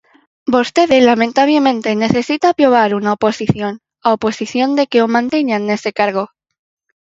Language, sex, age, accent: Galician, female, under 19, Normativo (estándar)